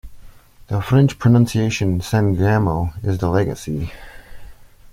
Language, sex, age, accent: English, male, 30-39, United States English